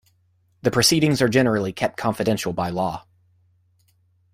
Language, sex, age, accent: English, male, 19-29, United States English